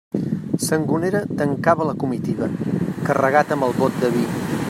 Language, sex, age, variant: Catalan, male, 50-59, Central